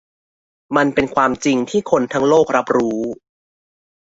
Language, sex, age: Thai, male, 30-39